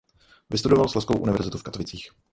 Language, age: Czech, 30-39